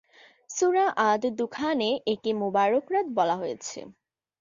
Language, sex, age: Bengali, female, under 19